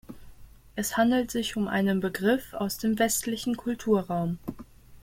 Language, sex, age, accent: German, female, 19-29, Deutschland Deutsch